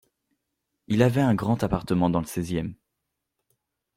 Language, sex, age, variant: French, male, under 19, Français de métropole